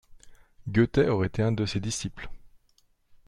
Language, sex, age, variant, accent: French, male, 30-39, Français d'Europe, Français de Suisse